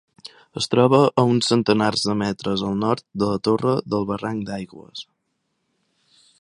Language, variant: Catalan, Central